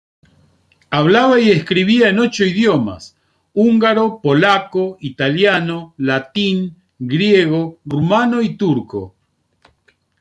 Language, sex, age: Spanish, male, 50-59